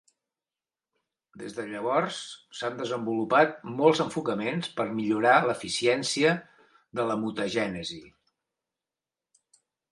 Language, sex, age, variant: Catalan, male, 60-69, Central